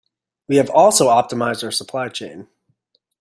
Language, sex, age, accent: English, male, 30-39, United States English